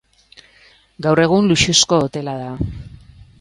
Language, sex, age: Basque, female, 40-49